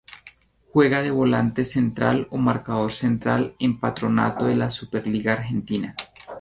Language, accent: Spanish, Andino-Pacífico: Colombia, Perú, Ecuador, oeste de Bolivia y Venezuela andina